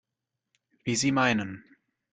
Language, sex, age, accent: German, male, 19-29, Deutschland Deutsch